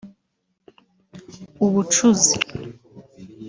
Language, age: Kinyarwanda, 19-29